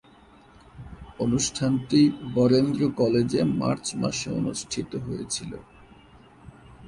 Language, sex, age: Bengali, male, 30-39